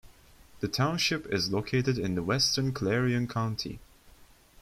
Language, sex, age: English, male, 19-29